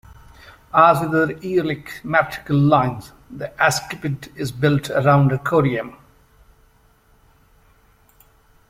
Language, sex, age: English, male, 50-59